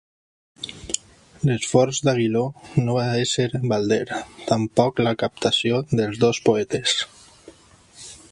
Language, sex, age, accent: Catalan, male, 40-49, valencià